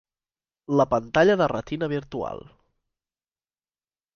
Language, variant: Catalan, Central